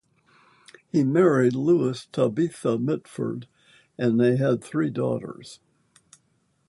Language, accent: English, United States English